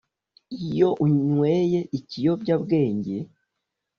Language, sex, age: Kinyarwanda, male, 30-39